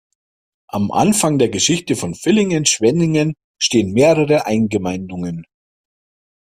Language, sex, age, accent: German, male, 40-49, Deutschland Deutsch